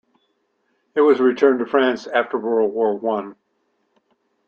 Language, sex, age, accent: English, male, 70-79, Canadian English